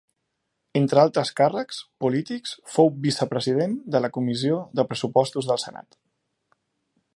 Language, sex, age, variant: Catalan, male, 30-39, Central